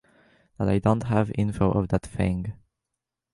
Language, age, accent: English, under 19, England English